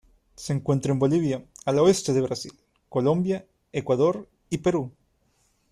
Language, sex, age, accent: Spanish, male, 19-29, México